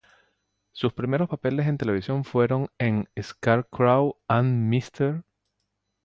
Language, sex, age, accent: Spanish, male, 40-49, Caribe: Cuba, Venezuela, Puerto Rico, República Dominicana, Panamá, Colombia caribeña, México caribeño, Costa del golfo de México